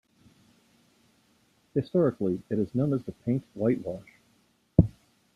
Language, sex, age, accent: English, male, 40-49, United States English